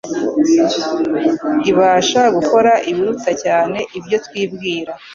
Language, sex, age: Kinyarwanda, female, 50-59